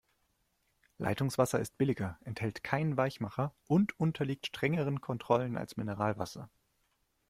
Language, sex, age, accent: German, male, 19-29, Deutschland Deutsch